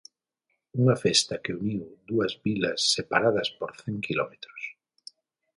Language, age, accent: Galician, 50-59, Atlántico (seseo e gheada); Normativo (estándar)